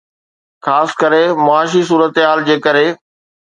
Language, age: Sindhi, 40-49